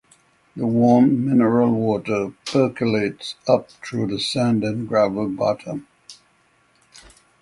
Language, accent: English, United States English